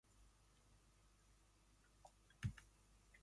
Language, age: Afrikaans, 19-29